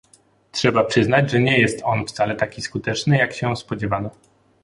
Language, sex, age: Polish, male, 19-29